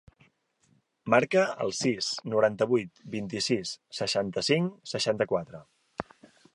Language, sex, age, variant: Catalan, male, 40-49, Central